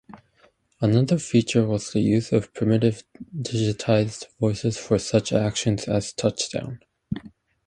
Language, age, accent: English, 19-29, United States English